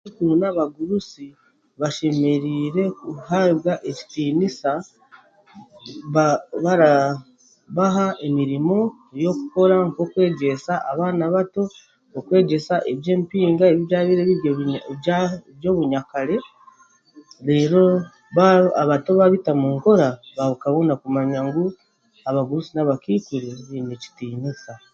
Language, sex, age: Chiga, female, 40-49